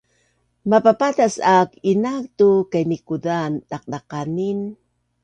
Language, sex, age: Bunun, female, 60-69